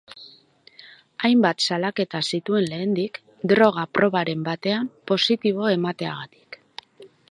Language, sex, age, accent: Basque, female, 40-49, Mendebalekoa (Araba, Bizkaia, Gipuzkoako mendebaleko herri batzuk)